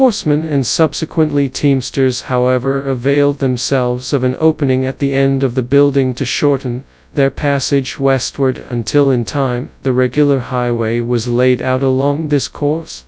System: TTS, FastPitch